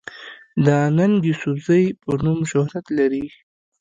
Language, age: Pashto, 19-29